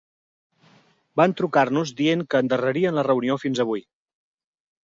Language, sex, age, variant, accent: Catalan, male, 40-49, Central, central